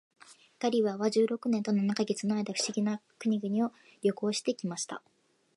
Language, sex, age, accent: Japanese, female, 19-29, 標準語